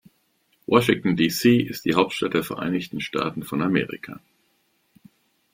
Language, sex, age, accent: German, male, 60-69, Deutschland Deutsch